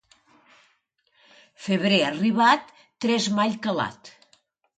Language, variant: Catalan, Nord-Occidental